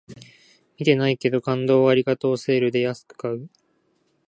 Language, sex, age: Japanese, male, 19-29